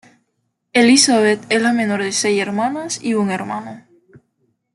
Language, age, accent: Spanish, 19-29, Caribe: Cuba, Venezuela, Puerto Rico, República Dominicana, Panamá, Colombia caribeña, México caribeño, Costa del golfo de México